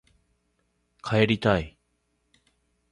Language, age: Japanese, 40-49